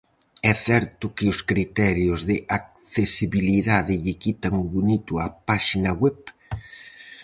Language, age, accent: Galician, 50-59, Central (gheada)